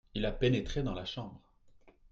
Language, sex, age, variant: French, male, 30-39, Français de métropole